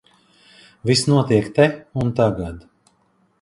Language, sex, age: Latvian, male, 40-49